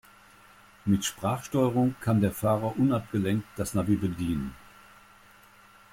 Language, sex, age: German, male, 60-69